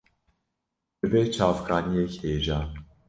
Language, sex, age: Kurdish, male, 19-29